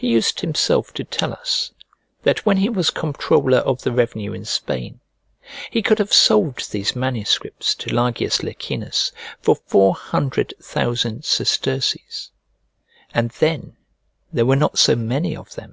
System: none